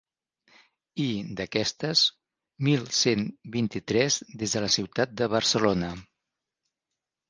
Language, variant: Catalan, Central